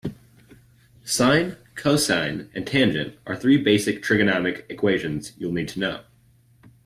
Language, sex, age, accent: English, male, 19-29, United States English